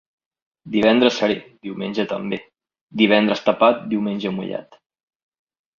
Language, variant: Catalan, Central